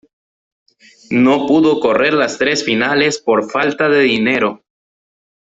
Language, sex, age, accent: Spanish, male, 19-29, Andino-Pacífico: Colombia, Perú, Ecuador, oeste de Bolivia y Venezuela andina